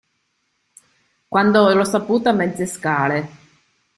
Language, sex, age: Italian, female, 30-39